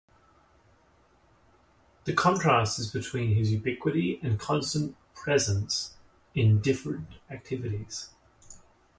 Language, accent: English, Australian English